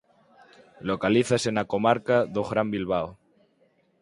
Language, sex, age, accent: Galician, male, 19-29, Atlántico (seseo e gheada)